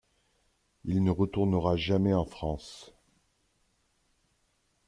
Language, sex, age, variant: French, male, 40-49, Français de métropole